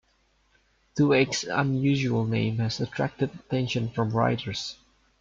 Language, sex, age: English, male, 19-29